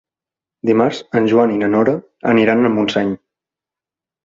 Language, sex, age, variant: Catalan, male, 19-29, Central